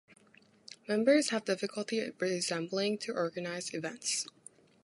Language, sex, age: English, female, 19-29